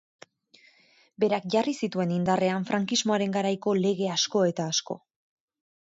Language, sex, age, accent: Basque, female, 19-29, Erdialdekoa edo Nafarra (Gipuzkoa, Nafarroa)